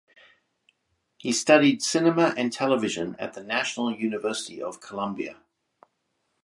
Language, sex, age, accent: English, male, 50-59, Australian English